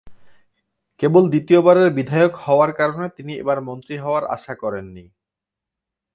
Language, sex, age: Bengali, male, 19-29